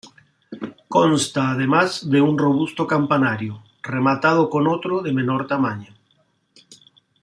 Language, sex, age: Spanish, male, 50-59